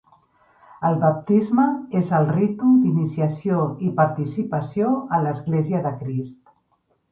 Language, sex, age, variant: Catalan, female, 50-59, Central